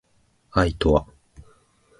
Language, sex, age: Japanese, male, 19-29